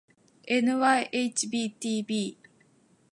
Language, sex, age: Japanese, female, 19-29